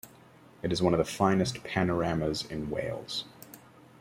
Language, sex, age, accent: English, male, 30-39, Canadian English